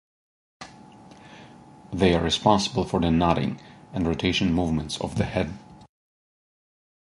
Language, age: English, 30-39